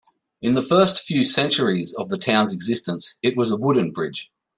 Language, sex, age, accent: English, male, 30-39, Australian English